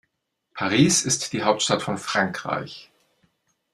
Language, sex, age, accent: German, male, 40-49, Deutschland Deutsch